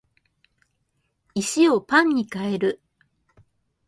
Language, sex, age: Japanese, female, 19-29